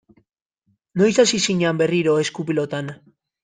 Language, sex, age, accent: Basque, male, 19-29, Mendebalekoa (Araba, Bizkaia, Gipuzkoako mendebaleko herri batzuk)